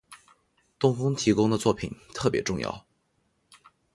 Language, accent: Chinese, 出生地：浙江省